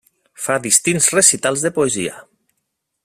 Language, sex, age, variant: Catalan, male, 30-39, Nord-Occidental